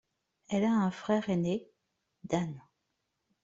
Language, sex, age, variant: French, female, 30-39, Français de métropole